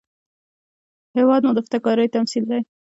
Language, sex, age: Pashto, female, under 19